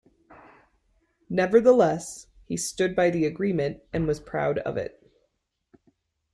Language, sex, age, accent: English, female, 30-39, United States English